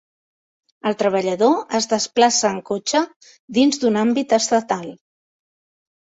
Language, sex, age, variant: Catalan, female, 50-59, Central